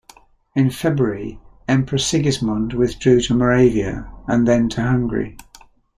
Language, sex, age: English, male, 60-69